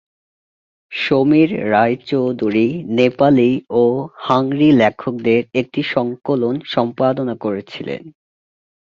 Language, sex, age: Bengali, male, 19-29